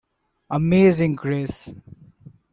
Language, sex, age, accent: English, male, 19-29, India and South Asia (India, Pakistan, Sri Lanka)